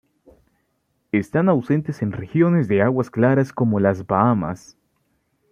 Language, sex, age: Spanish, male, 19-29